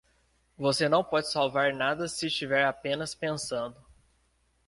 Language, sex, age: Portuguese, male, 19-29